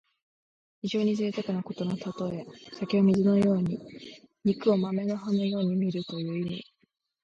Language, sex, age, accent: Japanese, female, 19-29, 標準語